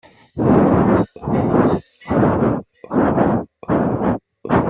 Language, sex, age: French, male, 19-29